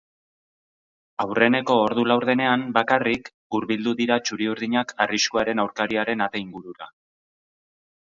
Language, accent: Basque, Erdialdekoa edo Nafarra (Gipuzkoa, Nafarroa)